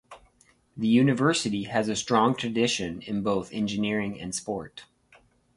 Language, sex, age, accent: English, male, 30-39, United States English